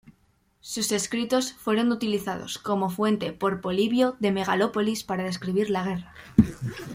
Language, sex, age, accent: Spanish, female, under 19, España: Norte peninsular (Asturias, Castilla y León, Cantabria, País Vasco, Navarra, Aragón, La Rioja, Guadalajara, Cuenca)